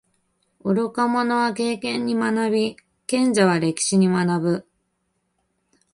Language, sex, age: Japanese, female, 30-39